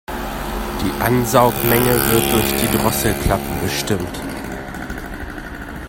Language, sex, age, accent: German, male, 30-39, Deutschland Deutsch